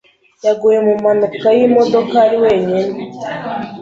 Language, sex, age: Kinyarwanda, female, 19-29